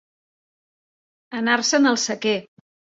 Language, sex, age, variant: Catalan, female, 50-59, Central